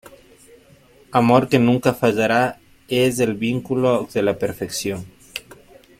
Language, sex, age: Spanish, male, 30-39